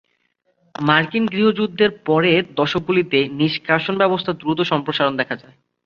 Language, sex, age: Bengali, male, 19-29